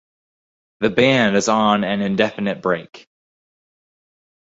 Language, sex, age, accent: English, male, 19-29, United States English